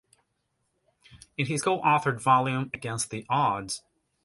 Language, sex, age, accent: English, male, 30-39, United States English